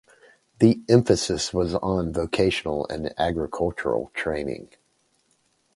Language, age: English, 50-59